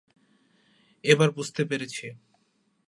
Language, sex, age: Bengali, male, 19-29